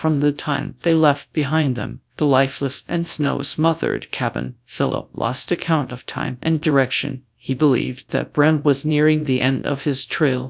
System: TTS, GradTTS